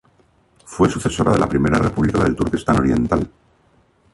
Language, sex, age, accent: Spanish, male, 60-69, España: Centro-Sur peninsular (Madrid, Toledo, Castilla-La Mancha)